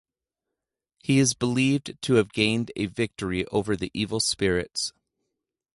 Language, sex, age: English, male, 30-39